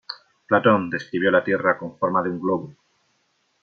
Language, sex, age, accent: Spanish, male, 40-49, España: Sur peninsular (Andalucia, Extremadura, Murcia)